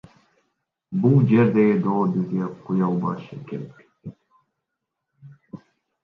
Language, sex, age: Kyrgyz, male, 19-29